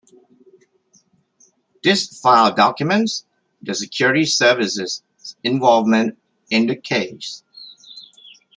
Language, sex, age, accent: English, male, 40-49, United States English